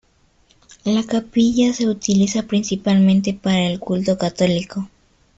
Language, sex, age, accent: Spanish, female, under 19, Andino-Pacífico: Colombia, Perú, Ecuador, oeste de Bolivia y Venezuela andina